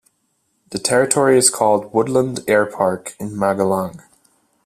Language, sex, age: English, male, 19-29